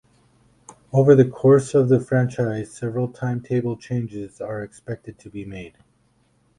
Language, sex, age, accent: English, male, 40-49, United States English